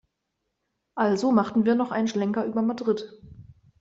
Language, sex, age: German, female, 19-29